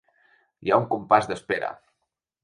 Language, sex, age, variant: Catalan, male, 50-59, Central